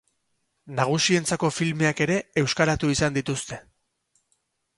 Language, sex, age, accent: Basque, male, 40-49, Mendebalekoa (Araba, Bizkaia, Gipuzkoako mendebaleko herri batzuk)